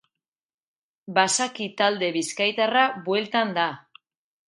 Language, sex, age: Basque, female, 40-49